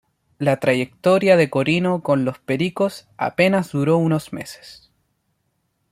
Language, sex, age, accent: Spanish, male, 19-29, Chileno: Chile, Cuyo